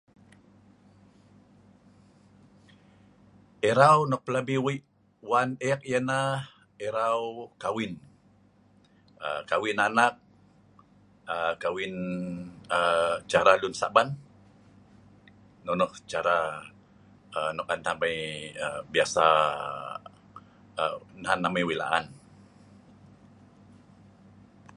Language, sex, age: Sa'ban, male, 60-69